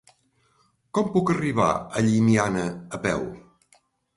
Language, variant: Catalan, Central